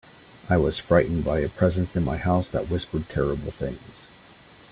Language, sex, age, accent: English, male, 40-49, United States English